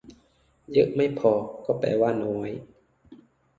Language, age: Thai, 19-29